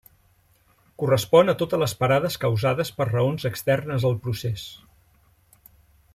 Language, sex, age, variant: Catalan, male, 50-59, Central